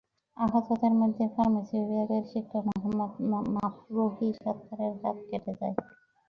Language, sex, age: Bengali, male, 19-29